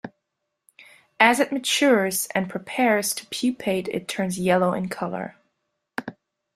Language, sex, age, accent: English, female, 19-29, United States English